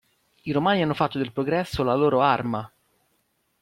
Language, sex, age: Italian, male, 30-39